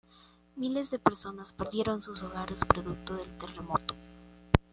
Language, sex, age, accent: Spanish, female, under 19, Andino-Pacífico: Colombia, Perú, Ecuador, oeste de Bolivia y Venezuela andina